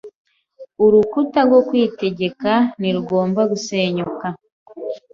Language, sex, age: Kinyarwanda, female, 19-29